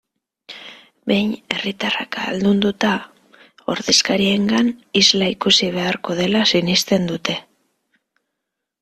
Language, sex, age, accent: Basque, female, 19-29, Mendebalekoa (Araba, Bizkaia, Gipuzkoako mendebaleko herri batzuk)